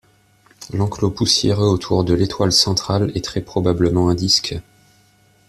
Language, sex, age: French, male, 19-29